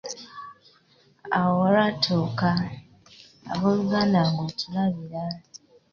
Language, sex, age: Ganda, female, 19-29